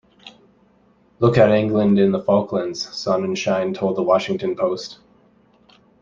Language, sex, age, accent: English, male, 30-39, Canadian English